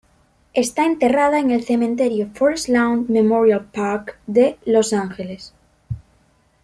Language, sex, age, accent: Spanish, female, under 19, España: Norte peninsular (Asturias, Castilla y León, Cantabria, País Vasco, Navarra, Aragón, La Rioja, Guadalajara, Cuenca)